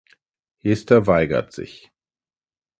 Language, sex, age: German, male, 50-59